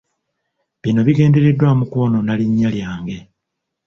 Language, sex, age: Ganda, male, 40-49